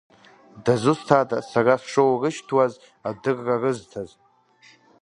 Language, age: Abkhazian, under 19